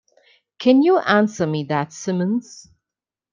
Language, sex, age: English, female, under 19